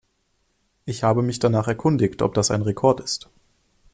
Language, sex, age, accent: German, male, 19-29, Deutschland Deutsch